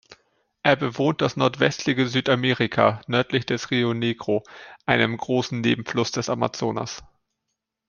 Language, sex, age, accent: German, male, 19-29, Deutschland Deutsch